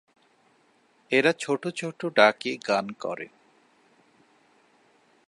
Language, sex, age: Bengali, male, 30-39